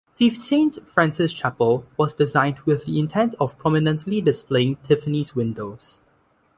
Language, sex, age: English, male, under 19